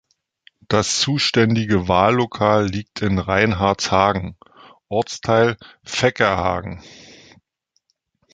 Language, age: German, 40-49